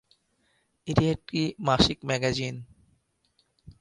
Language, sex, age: Bengali, male, 19-29